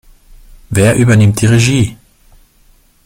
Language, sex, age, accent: German, male, 19-29, Österreichisches Deutsch